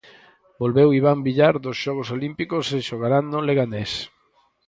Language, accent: Galician, Normativo (estándar)